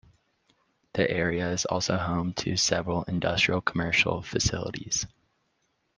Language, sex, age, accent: English, male, 19-29, United States English